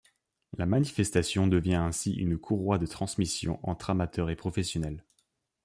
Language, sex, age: French, male, under 19